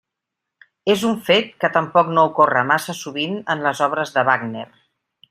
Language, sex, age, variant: Catalan, female, 60-69, Central